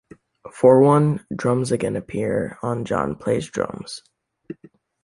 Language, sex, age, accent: English, male, under 19, United States English